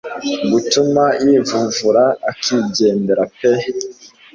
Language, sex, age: Kinyarwanda, male, 19-29